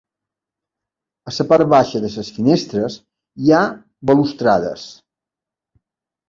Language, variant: Catalan, Balear